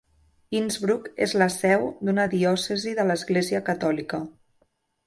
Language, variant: Catalan, Central